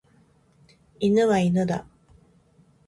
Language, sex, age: Japanese, female, 40-49